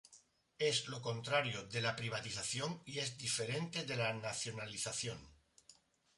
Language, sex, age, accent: Spanish, male, 60-69, España: Sur peninsular (Andalucia, Extremadura, Murcia)